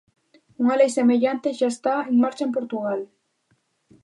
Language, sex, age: Galician, female, 19-29